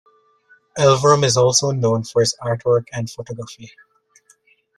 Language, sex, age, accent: English, male, 30-39, West Indies and Bermuda (Bahamas, Bermuda, Jamaica, Trinidad)